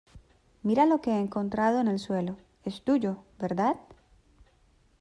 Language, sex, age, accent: Spanish, female, 30-39, Andino-Pacífico: Colombia, Perú, Ecuador, oeste de Bolivia y Venezuela andina